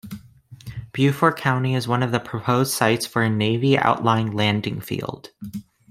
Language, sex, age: English, male, under 19